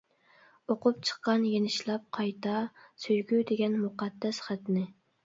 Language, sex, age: Uyghur, female, 19-29